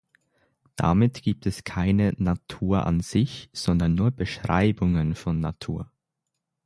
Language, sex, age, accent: German, male, 19-29, Deutschland Deutsch; Schweizerdeutsch